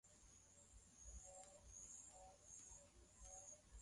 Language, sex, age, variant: Swahili, female, 19-29, Kiswahili Sanifu (EA)